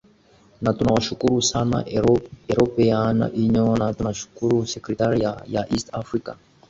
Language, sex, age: Swahili, male, 19-29